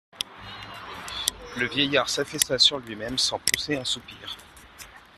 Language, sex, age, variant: French, male, 19-29, Français de métropole